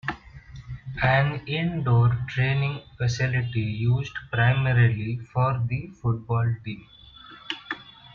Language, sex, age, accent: English, male, 19-29, India and South Asia (India, Pakistan, Sri Lanka)